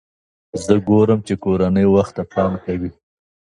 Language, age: Pashto, 40-49